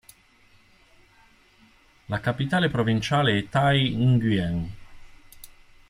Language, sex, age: Italian, male, 50-59